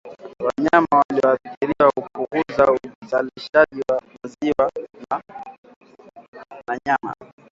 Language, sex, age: Swahili, male, 19-29